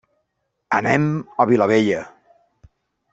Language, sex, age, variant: Catalan, male, 40-49, Central